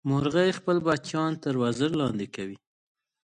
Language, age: Pashto, 30-39